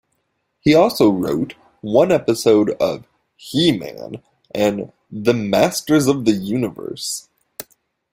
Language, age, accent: English, 19-29, United States English